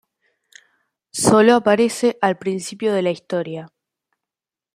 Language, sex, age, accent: Spanish, female, under 19, Rioplatense: Argentina, Uruguay, este de Bolivia, Paraguay